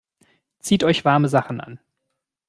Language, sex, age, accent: German, male, 19-29, Deutschland Deutsch